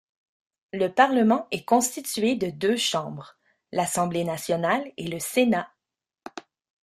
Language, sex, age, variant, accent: French, female, 30-39, Français d'Amérique du Nord, Français du Canada